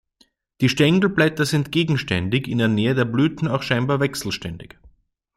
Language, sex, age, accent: German, male, 19-29, Österreichisches Deutsch